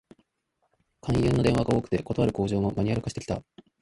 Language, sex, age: Japanese, male, 19-29